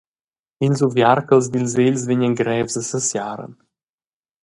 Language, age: Romansh, 19-29